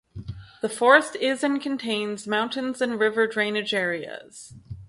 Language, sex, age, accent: English, female, 30-39, Canadian English